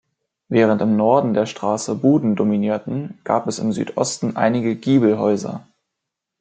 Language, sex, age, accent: German, male, under 19, Deutschland Deutsch